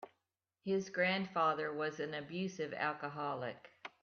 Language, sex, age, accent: English, female, 60-69, United States English